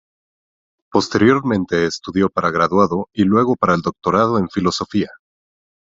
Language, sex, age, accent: Spanish, male, 30-39, México